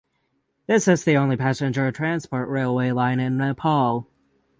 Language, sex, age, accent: English, male, 19-29, United States English; England English